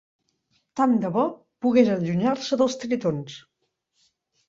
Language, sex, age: Catalan, female, 50-59